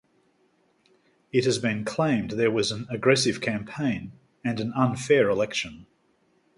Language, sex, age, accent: English, male, 50-59, Australian English